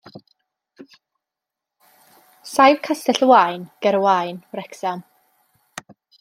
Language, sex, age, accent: Welsh, female, 19-29, Y Deyrnas Unedig Cymraeg